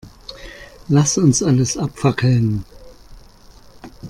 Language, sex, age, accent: German, male, 50-59, Deutschland Deutsch